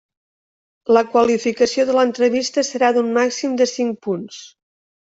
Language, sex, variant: Catalan, female, Central